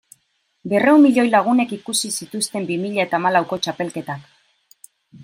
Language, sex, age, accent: Basque, female, 40-49, Mendebalekoa (Araba, Bizkaia, Gipuzkoako mendebaleko herri batzuk)